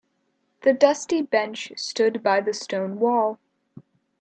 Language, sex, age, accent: English, female, under 19, United States English